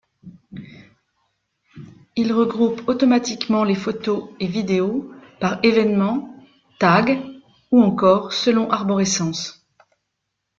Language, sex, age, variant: French, female, 50-59, Français de métropole